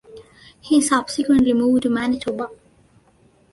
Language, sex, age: English, female, 19-29